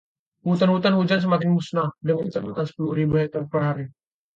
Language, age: Indonesian, 19-29